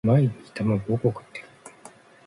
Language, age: Japanese, 50-59